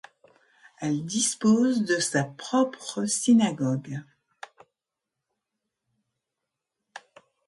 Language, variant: French, Français de métropole